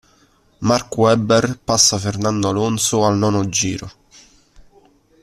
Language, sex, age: Italian, male, 19-29